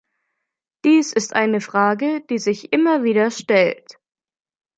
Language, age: German, 19-29